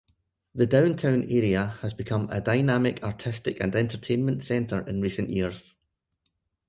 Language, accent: English, Scottish English